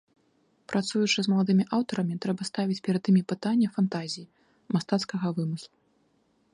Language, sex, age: Belarusian, female, 30-39